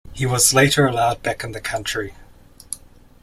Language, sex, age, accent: English, male, 30-39, New Zealand English